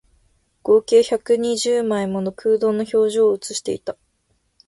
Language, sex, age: Japanese, female, 19-29